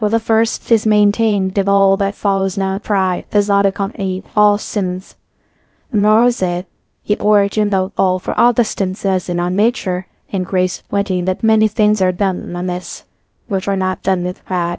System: TTS, VITS